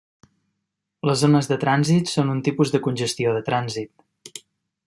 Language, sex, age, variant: Catalan, male, 30-39, Central